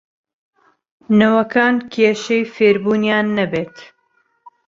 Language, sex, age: Central Kurdish, male, 30-39